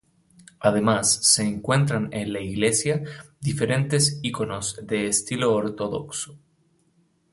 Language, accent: Spanish, Chileno: Chile, Cuyo